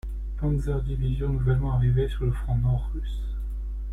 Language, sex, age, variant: French, male, 19-29, Français de métropole